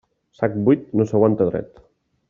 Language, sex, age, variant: Catalan, male, 19-29, Central